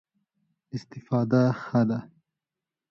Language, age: Pashto, 19-29